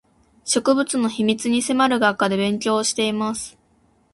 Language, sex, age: Japanese, female, 19-29